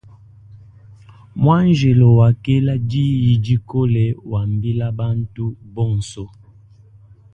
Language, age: Luba-Lulua, 40-49